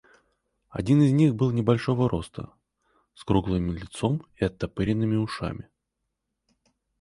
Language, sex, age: Russian, male, 30-39